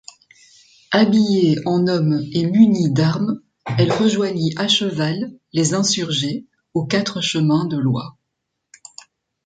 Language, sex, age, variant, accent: French, female, 40-49, Français d'Europe, Français de Belgique